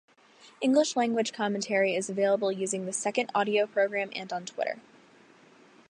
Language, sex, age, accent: English, female, under 19, United States English